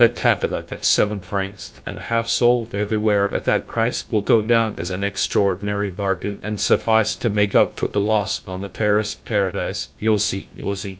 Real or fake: fake